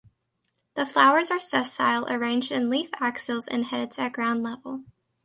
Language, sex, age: English, female, under 19